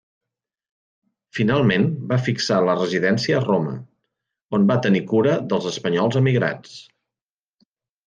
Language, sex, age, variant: Catalan, male, under 19, Central